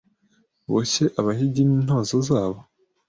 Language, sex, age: Kinyarwanda, male, 19-29